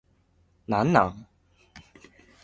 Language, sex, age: Japanese, male, 19-29